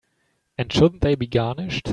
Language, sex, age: English, male, 19-29